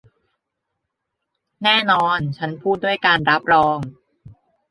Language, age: Thai, 19-29